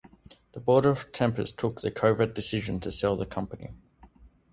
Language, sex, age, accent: English, male, 30-39, Australian English